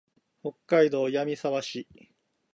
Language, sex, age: Japanese, male, 40-49